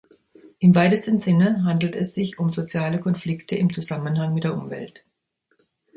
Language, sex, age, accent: German, female, 60-69, Deutschland Deutsch